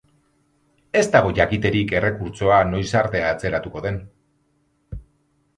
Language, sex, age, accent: Basque, male, 40-49, Mendebalekoa (Araba, Bizkaia, Gipuzkoako mendebaleko herri batzuk)